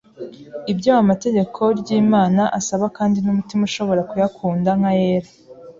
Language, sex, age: Kinyarwanda, female, 19-29